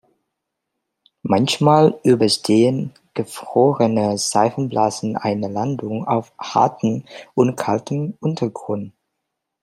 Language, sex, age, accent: German, male, 30-39, Deutschland Deutsch